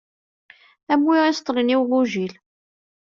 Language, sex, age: Kabyle, female, 19-29